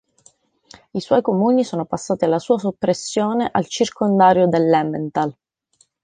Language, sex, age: Italian, female, 19-29